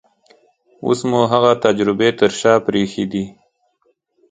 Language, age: Pashto, 30-39